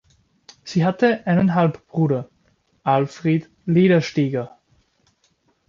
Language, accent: German, Österreichisches Deutsch